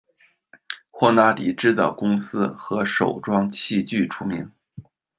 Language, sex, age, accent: Chinese, male, 30-39, 出生地：北京市